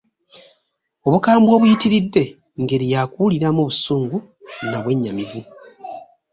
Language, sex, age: Ganda, male, 30-39